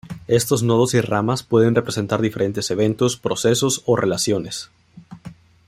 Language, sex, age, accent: Spanish, male, 19-29, México